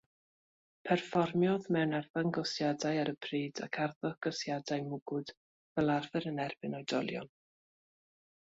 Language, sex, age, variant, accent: Welsh, female, 40-49, South-Western Welsh, Y Deyrnas Unedig Cymraeg